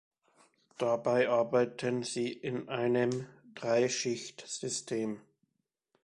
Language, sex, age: German, male, 19-29